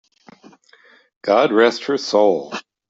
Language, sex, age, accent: English, male, 60-69, United States English